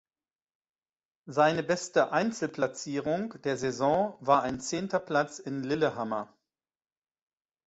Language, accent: German, Deutschland Deutsch